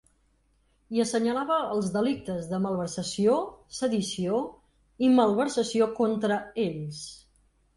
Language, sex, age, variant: Catalan, female, 40-49, Central